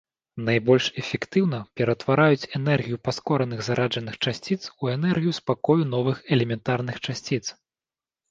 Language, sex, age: Belarusian, male, 30-39